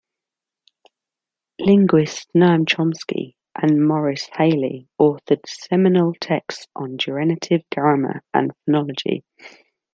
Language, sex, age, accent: English, female, 30-39, England English